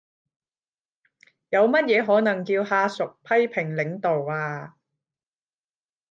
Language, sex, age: Cantonese, female, 30-39